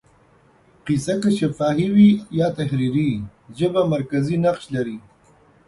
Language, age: Pashto, 50-59